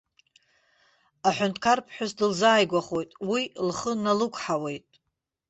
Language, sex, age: Abkhazian, female, 50-59